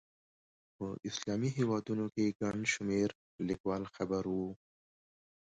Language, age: Pashto, 19-29